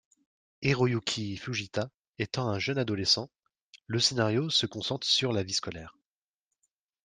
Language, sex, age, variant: French, male, 19-29, Français de métropole